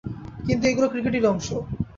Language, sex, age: Bengali, male, 19-29